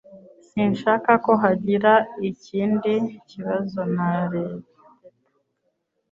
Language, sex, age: Kinyarwanda, female, 19-29